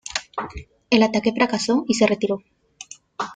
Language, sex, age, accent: Spanish, female, 19-29, Andino-Pacífico: Colombia, Perú, Ecuador, oeste de Bolivia y Venezuela andina